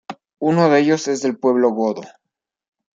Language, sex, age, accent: Spanish, male, under 19, México